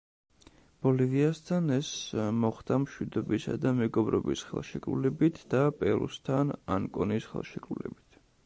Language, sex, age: Georgian, male, 30-39